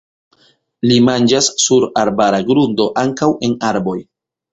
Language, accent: Esperanto, Internacia